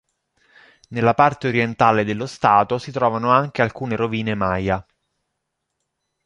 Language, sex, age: Italian, male, 30-39